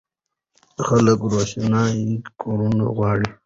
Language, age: Pashto, 19-29